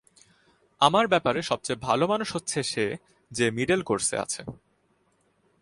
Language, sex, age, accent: Bengali, male, 19-29, প্রমিত